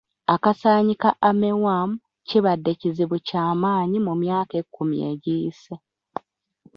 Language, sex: Ganda, female